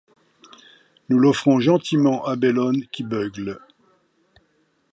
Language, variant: French, Français de métropole